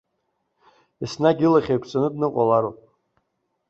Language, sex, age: Abkhazian, male, 40-49